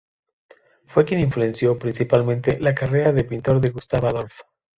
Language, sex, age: Spanish, male, 19-29